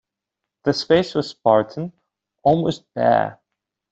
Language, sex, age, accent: English, male, 19-29, England English